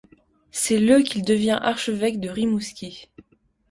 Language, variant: French, Français de métropole